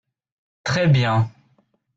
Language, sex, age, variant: French, male, 19-29, Français de métropole